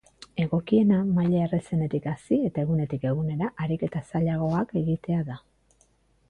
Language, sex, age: Basque, female, 40-49